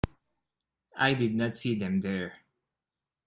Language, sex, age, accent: English, male, 19-29, Filipino